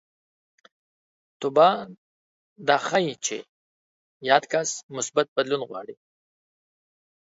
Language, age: Pashto, 19-29